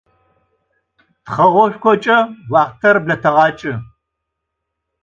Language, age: Adyghe, 70-79